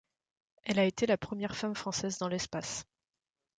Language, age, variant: French, 30-39, Français de métropole